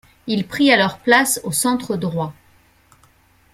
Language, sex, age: French, female, 40-49